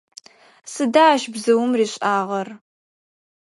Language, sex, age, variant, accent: Adyghe, female, under 19, Адыгабзэ (Кирил, пстэумэ зэдыряе), Бжъэдыгъу (Bjeduğ)